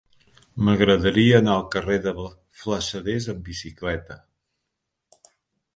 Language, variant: Catalan, Central